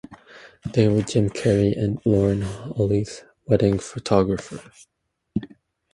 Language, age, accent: English, 19-29, United States English